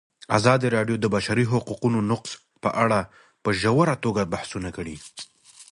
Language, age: Pashto, 19-29